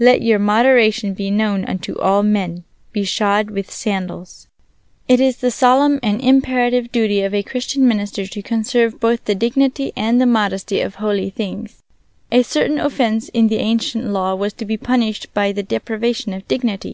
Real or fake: real